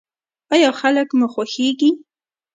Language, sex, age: Pashto, female, 19-29